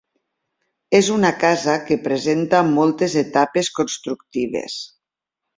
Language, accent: Catalan, valencià